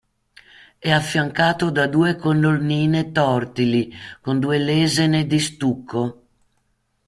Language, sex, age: Italian, female, 60-69